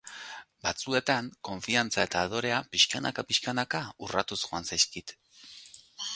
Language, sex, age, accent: Basque, male, 40-49, Erdialdekoa edo Nafarra (Gipuzkoa, Nafarroa)